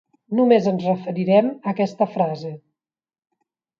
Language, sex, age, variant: Catalan, female, 40-49, Central